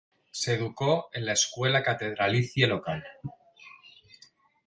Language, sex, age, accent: Spanish, male, 40-49, España: Norte peninsular (Asturias, Castilla y León, Cantabria, País Vasco, Navarra, Aragón, La Rioja, Guadalajara, Cuenca)